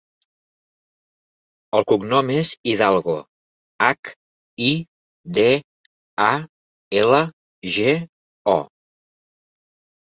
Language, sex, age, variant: Catalan, male, 40-49, Central